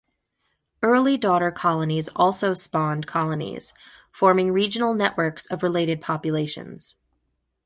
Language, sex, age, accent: English, female, 30-39, United States English